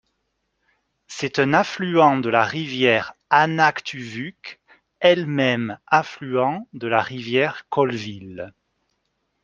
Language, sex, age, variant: French, male, 40-49, Français de métropole